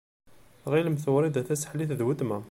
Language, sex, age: Kabyle, male, 30-39